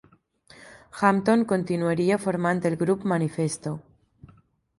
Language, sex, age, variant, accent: Catalan, female, 19-29, Balear, mallorquí